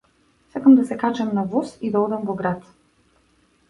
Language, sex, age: Macedonian, female, 40-49